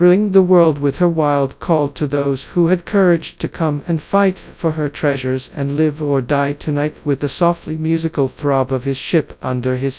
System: TTS, FastPitch